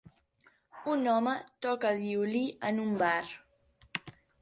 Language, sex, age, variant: Catalan, female, under 19, Central